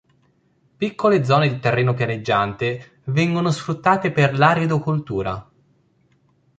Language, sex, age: Italian, male, 30-39